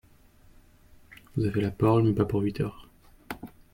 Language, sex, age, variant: French, male, 30-39, Français de métropole